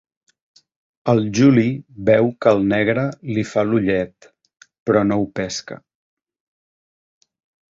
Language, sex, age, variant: Catalan, male, 50-59, Central